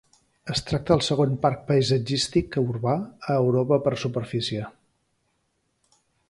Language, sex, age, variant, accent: Catalan, male, 50-59, Central, central